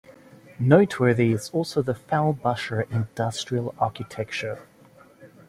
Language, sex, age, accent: English, male, 30-39, Southern African (South Africa, Zimbabwe, Namibia)